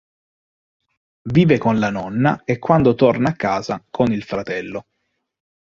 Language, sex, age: Italian, male, 30-39